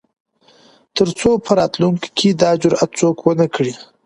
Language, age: Pashto, 19-29